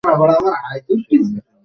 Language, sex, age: Bengali, male, under 19